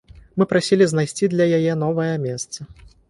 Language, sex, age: Belarusian, male, 19-29